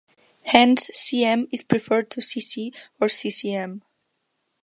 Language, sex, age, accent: English, female, under 19, United States English